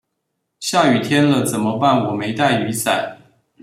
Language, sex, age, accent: Chinese, male, 30-39, 出生地：彰化縣